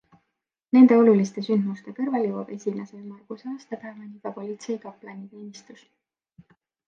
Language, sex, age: Estonian, female, 19-29